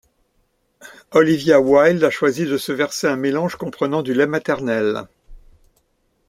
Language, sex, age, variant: French, male, 70-79, Français de métropole